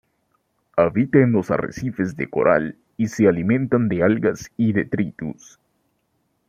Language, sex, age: Spanish, male, 19-29